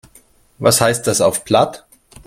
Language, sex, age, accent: German, male, 30-39, Deutschland Deutsch